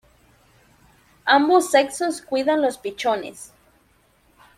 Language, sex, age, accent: Spanish, female, 19-29, América central